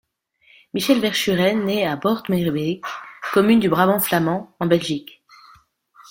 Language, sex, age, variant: French, female, 50-59, Français de métropole